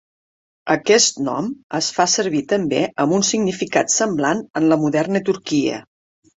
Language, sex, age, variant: Catalan, female, 50-59, Septentrional